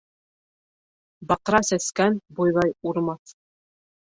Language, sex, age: Bashkir, female, 30-39